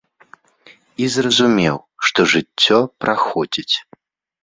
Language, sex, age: Belarusian, male, 19-29